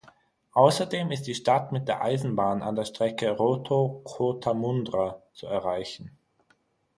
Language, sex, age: German, male, 19-29